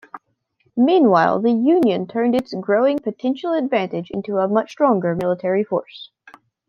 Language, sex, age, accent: English, female, 19-29, United States English